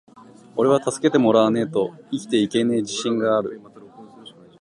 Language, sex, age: Japanese, male, 19-29